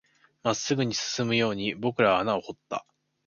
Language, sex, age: Japanese, male, 19-29